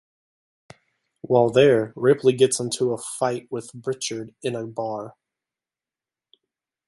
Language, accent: English, United States English